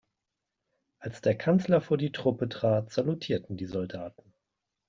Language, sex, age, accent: German, male, 40-49, Deutschland Deutsch